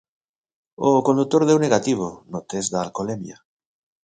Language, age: Galician, 40-49